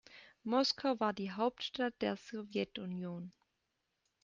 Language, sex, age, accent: German, female, 19-29, Deutschland Deutsch